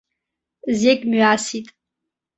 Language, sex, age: Abkhazian, female, under 19